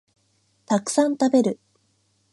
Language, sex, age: Japanese, female, 19-29